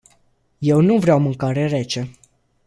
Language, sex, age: Romanian, male, under 19